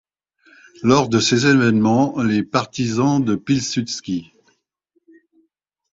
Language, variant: French, Français de métropole